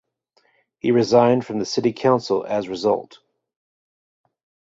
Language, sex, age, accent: English, male, 40-49, United States English